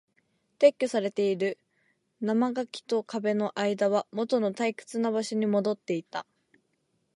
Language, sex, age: Japanese, female, 19-29